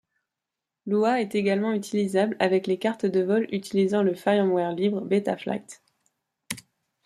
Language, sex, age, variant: French, female, 30-39, Français de métropole